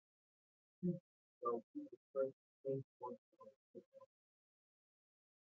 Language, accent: English, Southern African (South Africa, Zimbabwe, Namibia)